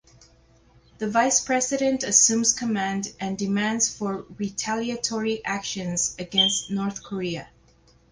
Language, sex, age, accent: English, female, 40-49, United States English